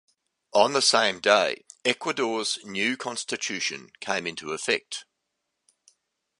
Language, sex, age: English, male, 70-79